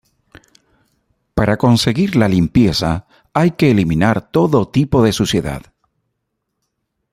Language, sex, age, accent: Spanish, male, 50-59, América central